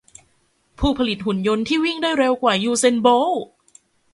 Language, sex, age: Thai, female, 19-29